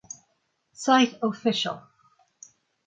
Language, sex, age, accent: English, female, 80-89, United States English